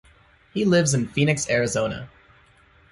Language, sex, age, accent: English, male, under 19, United States English